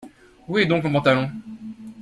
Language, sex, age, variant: French, male, 30-39, Français de métropole